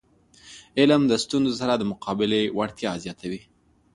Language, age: Pashto, 19-29